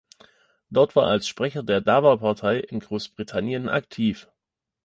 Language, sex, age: German, male, 30-39